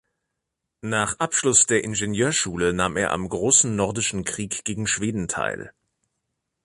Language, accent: German, Deutschland Deutsch